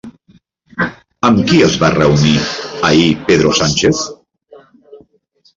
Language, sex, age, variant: Catalan, male, 50-59, Central